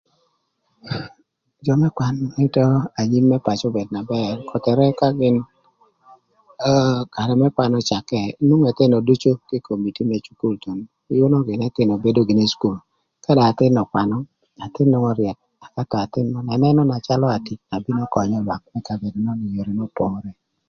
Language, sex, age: Thur, male, 40-49